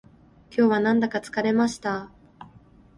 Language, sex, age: Japanese, female, 19-29